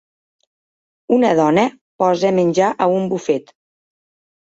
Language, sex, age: Catalan, female, 40-49